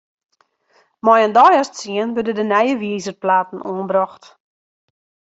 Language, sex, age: Western Frisian, female, 40-49